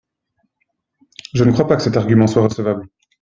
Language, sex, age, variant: French, male, 30-39, Français de métropole